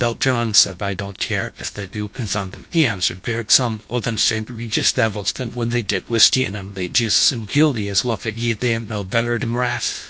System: TTS, GlowTTS